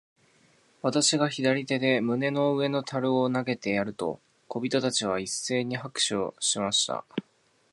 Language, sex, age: Japanese, male, 19-29